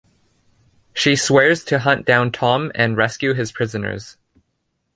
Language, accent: English, Canadian English